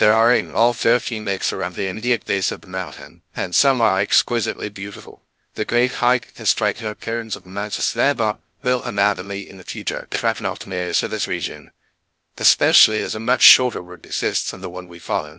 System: TTS, VITS